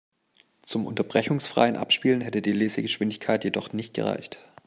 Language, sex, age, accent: German, male, 19-29, Deutschland Deutsch